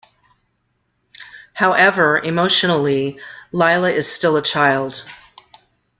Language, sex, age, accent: English, female, 50-59, United States English